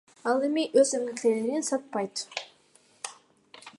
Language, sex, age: Kyrgyz, female, under 19